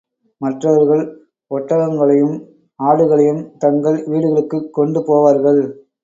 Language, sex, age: Tamil, male, 30-39